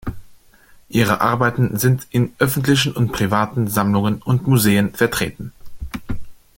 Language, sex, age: German, male, 19-29